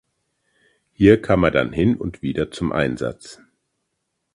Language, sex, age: German, male, 50-59